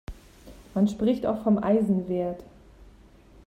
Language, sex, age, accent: German, female, 40-49, Deutschland Deutsch